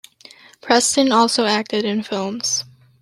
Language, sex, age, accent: English, female, under 19, United States English